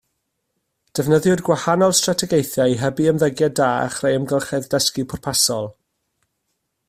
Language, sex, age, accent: Welsh, male, 30-39, Y Deyrnas Unedig Cymraeg